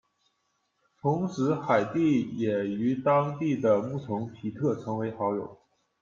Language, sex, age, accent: Chinese, male, 19-29, 出生地：辽宁省